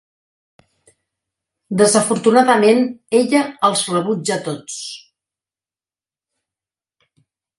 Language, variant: Catalan, Central